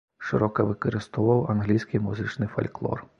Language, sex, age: Belarusian, male, 30-39